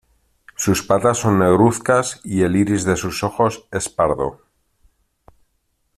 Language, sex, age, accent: Spanish, male, 40-49, España: Centro-Sur peninsular (Madrid, Toledo, Castilla-La Mancha)